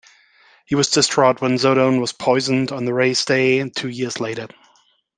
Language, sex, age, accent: English, male, 50-59, United States English